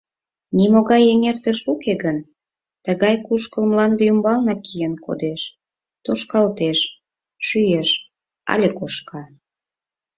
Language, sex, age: Mari, female, 40-49